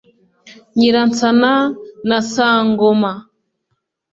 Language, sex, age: Kinyarwanda, female, 19-29